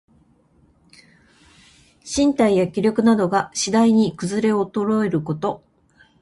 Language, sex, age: Japanese, female, 50-59